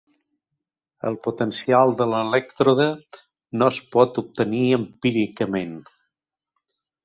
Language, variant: Catalan, Central